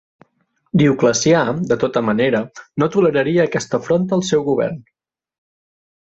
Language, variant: Catalan, Central